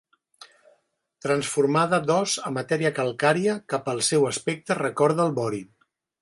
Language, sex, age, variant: Catalan, male, 50-59, Central